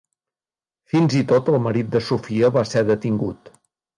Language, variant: Catalan, Nord-Occidental